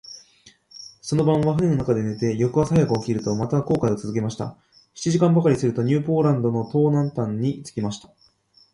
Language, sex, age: Japanese, male, 19-29